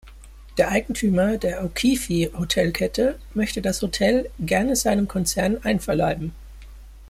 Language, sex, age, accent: German, male, 19-29, Deutschland Deutsch